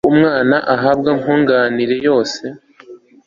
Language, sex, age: Kinyarwanda, male, 19-29